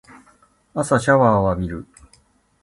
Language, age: Japanese, 40-49